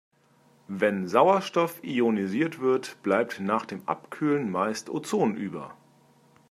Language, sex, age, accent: German, male, 30-39, Deutschland Deutsch